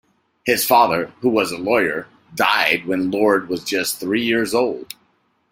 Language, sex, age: English, male, 40-49